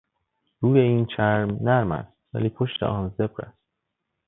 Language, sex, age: Persian, male, 19-29